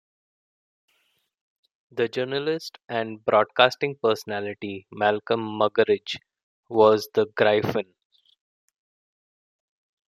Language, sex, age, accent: English, male, 30-39, India and South Asia (India, Pakistan, Sri Lanka)